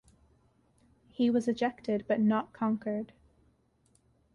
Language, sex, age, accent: English, female, 19-29, Canadian English